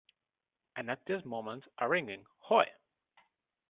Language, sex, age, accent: English, male, 19-29, England English